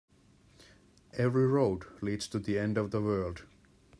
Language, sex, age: English, male, 40-49